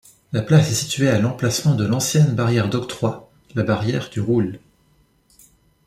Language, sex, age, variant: French, male, 19-29, Français de métropole